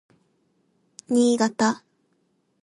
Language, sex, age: Japanese, female, 19-29